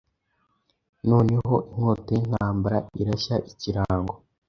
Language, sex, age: Kinyarwanda, male, under 19